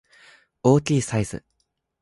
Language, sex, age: Japanese, male, under 19